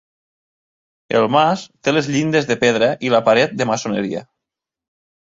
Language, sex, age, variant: Catalan, male, 30-39, Nord-Occidental